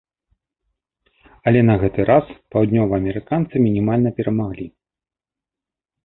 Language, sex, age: Belarusian, male, 30-39